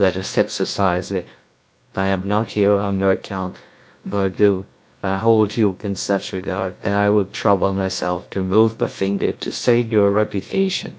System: TTS, GlowTTS